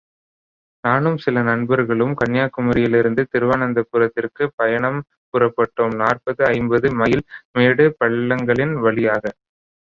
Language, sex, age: Tamil, male, 19-29